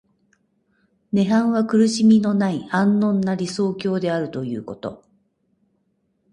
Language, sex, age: Japanese, female, 60-69